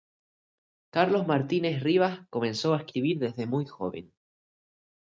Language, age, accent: Spanish, 19-29, España: Islas Canarias